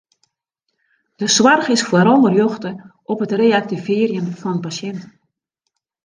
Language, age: Western Frisian, 60-69